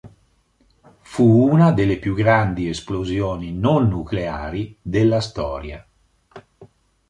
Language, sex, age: Italian, male, 60-69